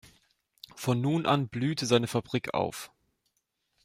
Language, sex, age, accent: German, male, 19-29, Deutschland Deutsch